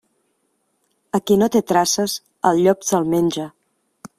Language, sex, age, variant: Catalan, female, 40-49, Central